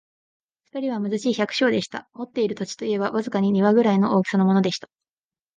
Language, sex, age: Japanese, female, under 19